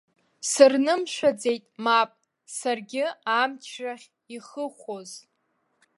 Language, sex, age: Abkhazian, female, under 19